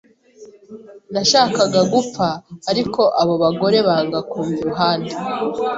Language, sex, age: Kinyarwanda, female, 19-29